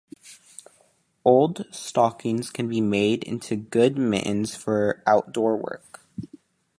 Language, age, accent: English, under 19, United States English